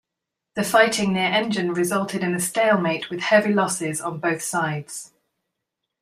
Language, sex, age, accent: English, female, 40-49, England English